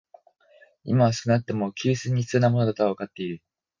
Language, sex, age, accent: Japanese, male, 19-29, 標準語; 東京